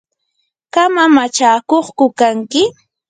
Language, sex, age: Yanahuanca Pasco Quechua, female, 19-29